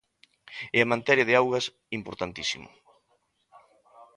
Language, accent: Galician, Normativo (estándar)